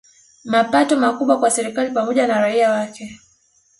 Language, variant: Swahili, Kiswahili cha Bara ya Tanzania